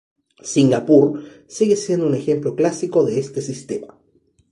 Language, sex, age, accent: Spanish, male, 19-29, Chileno: Chile, Cuyo